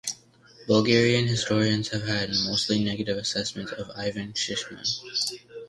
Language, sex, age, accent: English, male, under 19, United States English